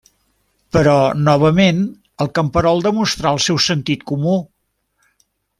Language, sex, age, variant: Catalan, male, 70-79, Central